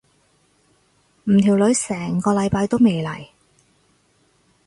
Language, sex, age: Cantonese, female, 30-39